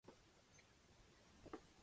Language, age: Chinese, 30-39